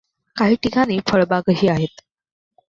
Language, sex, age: Marathi, female, 19-29